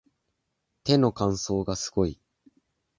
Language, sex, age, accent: Japanese, male, 19-29, 標準語